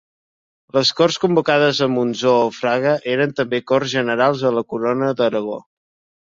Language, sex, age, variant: Catalan, male, 19-29, Central